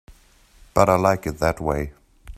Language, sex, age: English, male, 30-39